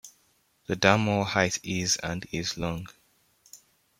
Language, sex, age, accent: English, male, under 19, Southern African (South Africa, Zimbabwe, Namibia)